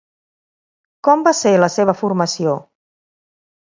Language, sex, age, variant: Catalan, female, 40-49, Central